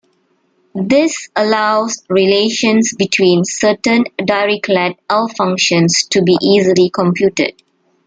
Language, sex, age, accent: English, female, 30-39, Malaysian English